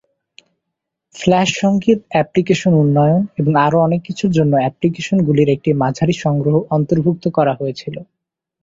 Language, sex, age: Bengali, male, 19-29